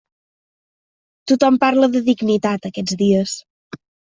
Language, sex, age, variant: Catalan, female, 19-29, Central